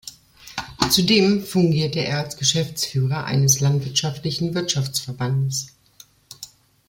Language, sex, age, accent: German, female, 50-59, Deutschland Deutsch